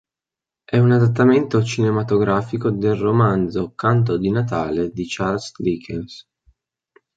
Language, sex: Italian, male